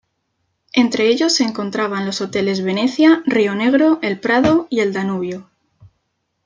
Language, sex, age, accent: Spanish, female, 19-29, España: Centro-Sur peninsular (Madrid, Toledo, Castilla-La Mancha)